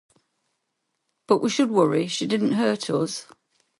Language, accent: English, England English